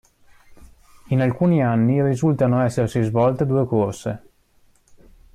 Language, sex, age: Italian, male, 30-39